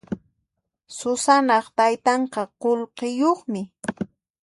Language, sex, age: Puno Quechua, female, 30-39